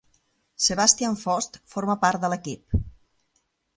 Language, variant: Catalan, Central